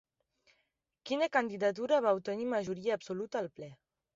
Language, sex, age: Catalan, female, 19-29